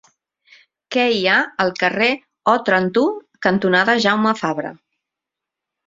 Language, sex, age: Catalan, female, 40-49